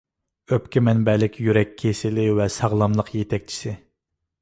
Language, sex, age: Uyghur, male, 19-29